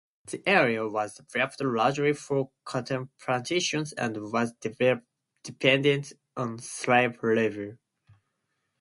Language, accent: English, United States English